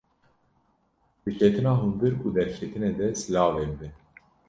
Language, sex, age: Kurdish, male, 19-29